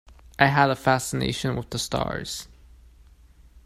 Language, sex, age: English, male, 19-29